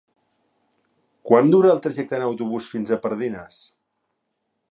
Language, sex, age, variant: Catalan, male, 50-59, Central